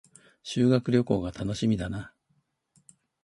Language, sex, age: Japanese, male, 70-79